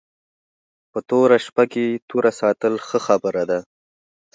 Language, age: Pashto, 19-29